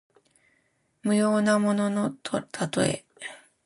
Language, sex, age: Japanese, female, 40-49